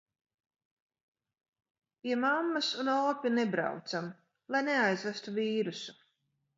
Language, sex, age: Latvian, female, 50-59